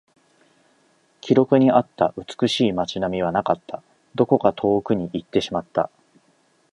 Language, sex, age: Japanese, male, 40-49